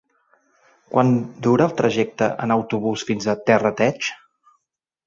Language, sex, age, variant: Catalan, male, 40-49, Central